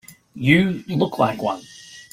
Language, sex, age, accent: English, male, 40-49, Australian English